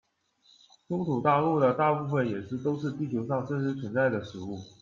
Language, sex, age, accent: Chinese, male, 19-29, 出生地：辽宁省